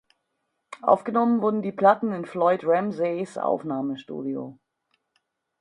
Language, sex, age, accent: German, female, 40-49, Süddeutsch